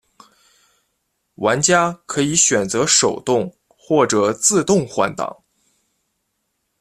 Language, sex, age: Chinese, male, 19-29